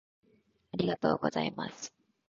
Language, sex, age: Japanese, female, 19-29